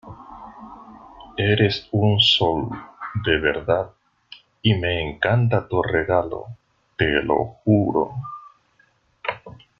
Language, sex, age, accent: Spanish, male, 50-59, América central